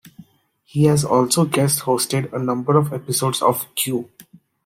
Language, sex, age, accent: English, male, 19-29, India and South Asia (India, Pakistan, Sri Lanka)